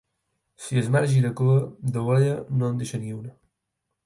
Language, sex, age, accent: Catalan, male, under 19, mallorquí